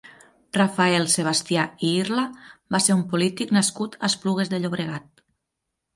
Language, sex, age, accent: Catalan, female, 30-39, Ebrenc